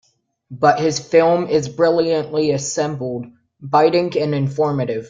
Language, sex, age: English, male, under 19